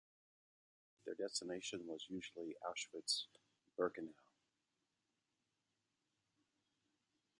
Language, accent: English, United States English